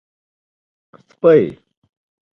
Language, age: Pashto, 19-29